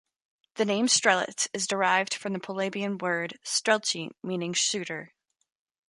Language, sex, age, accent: English, female, 30-39, United States English